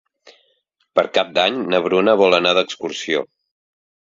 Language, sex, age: Catalan, male, 30-39